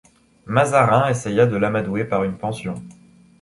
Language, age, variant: French, 19-29, Français de métropole